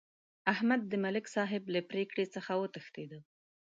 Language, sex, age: Pashto, female, 19-29